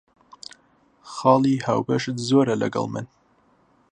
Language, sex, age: Central Kurdish, male, 19-29